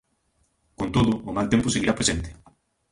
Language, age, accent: Galician, 19-29, Central (gheada)